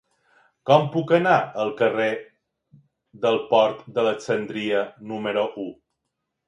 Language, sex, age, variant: Catalan, male, 40-49, Balear